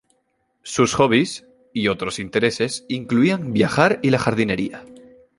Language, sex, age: Spanish, male, 19-29